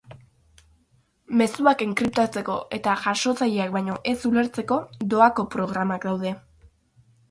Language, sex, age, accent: Basque, female, under 19, Mendebalekoa (Araba, Bizkaia, Gipuzkoako mendebaleko herri batzuk)